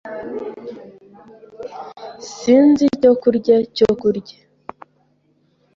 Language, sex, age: Kinyarwanda, female, 19-29